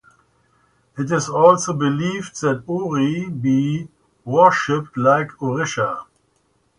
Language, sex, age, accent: English, male, 50-59, United States English